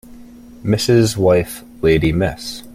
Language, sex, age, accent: English, male, 19-29, United States English